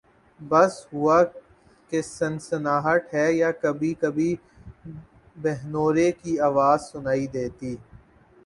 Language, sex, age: Urdu, male, 19-29